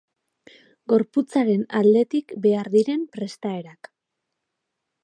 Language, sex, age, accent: Basque, female, 30-39, Erdialdekoa edo Nafarra (Gipuzkoa, Nafarroa)